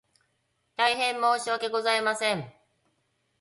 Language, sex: Japanese, female